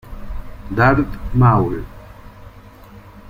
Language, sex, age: Spanish, male, 50-59